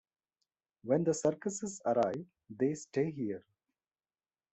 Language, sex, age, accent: English, male, 40-49, India and South Asia (India, Pakistan, Sri Lanka)